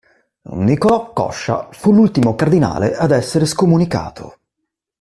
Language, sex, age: Italian, male, 30-39